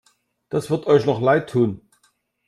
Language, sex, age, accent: German, male, 50-59, Deutschland Deutsch